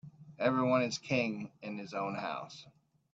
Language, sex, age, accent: English, male, 40-49, United States English